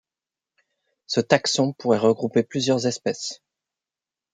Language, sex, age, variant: French, male, 50-59, Français de métropole